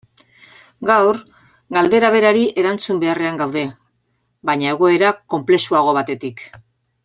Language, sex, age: Basque, female, 60-69